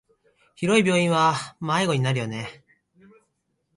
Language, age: Japanese, 19-29